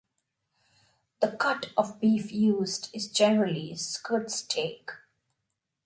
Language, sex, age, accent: English, female, 40-49, India and South Asia (India, Pakistan, Sri Lanka)